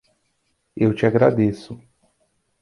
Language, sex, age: Portuguese, male, 40-49